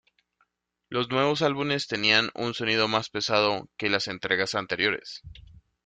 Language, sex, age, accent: Spanish, male, 30-39, Caribe: Cuba, Venezuela, Puerto Rico, República Dominicana, Panamá, Colombia caribeña, México caribeño, Costa del golfo de México